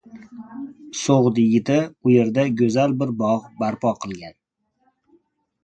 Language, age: Uzbek, 30-39